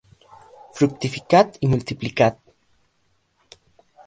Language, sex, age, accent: Spanish, male, under 19, Andino-Pacífico: Colombia, Perú, Ecuador, oeste de Bolivia y Venezuela andina